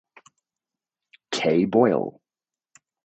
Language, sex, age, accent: English, male, 30-39, United States English